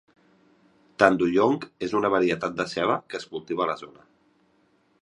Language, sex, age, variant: Catalan, male, 30-39, Central